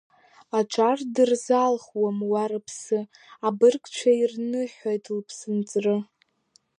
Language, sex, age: Abkhazian, female, under 19